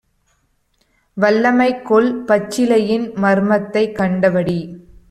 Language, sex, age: Tamil, female, 19-29